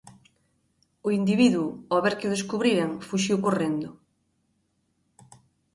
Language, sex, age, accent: Galician, female, 30-39, Normativo (estándar)